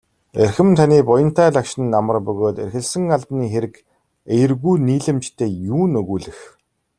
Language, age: Mongolian, 90+